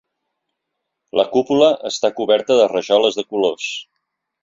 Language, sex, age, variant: Catalan, male, 50-59, Central